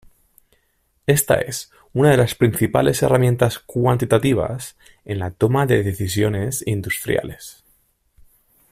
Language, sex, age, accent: Spanish, male, 30-39, España: Centro-Sur peninsular (Madrid, Toledo, Castilla-La Mancha)